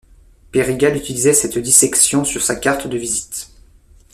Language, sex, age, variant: French, male, 30-39, Français de métropole